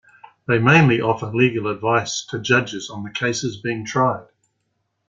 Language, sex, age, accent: English, male, 60-69, New Zealand English